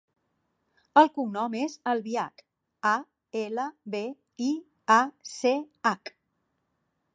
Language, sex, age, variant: Catalan, female, 40-49, Central